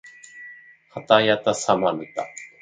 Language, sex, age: Japanese, male, 30-39